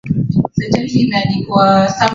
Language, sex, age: Swahili, male, 19-29